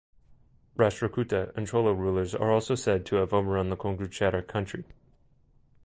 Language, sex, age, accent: English, male, 30-39, United States English